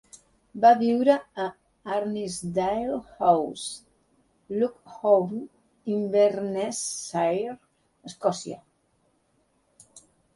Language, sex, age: Catalan, female, 60-69